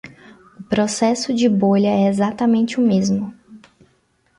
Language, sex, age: Portuguese, female, 19-29